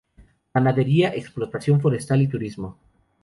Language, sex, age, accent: Spanish, male, 19-29, México